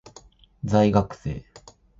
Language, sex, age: Japanese, male, 19-29